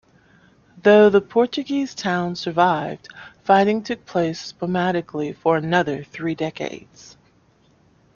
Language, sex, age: English, female, 40-49